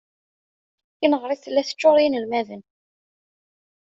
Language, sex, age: Kabyle, female, 19-29